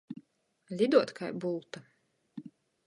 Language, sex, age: Latgalian, female, 30-39